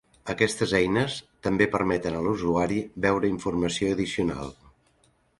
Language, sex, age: Catalan, male, 60-69